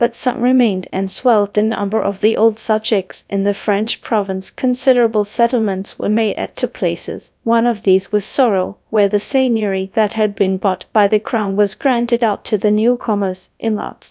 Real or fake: fake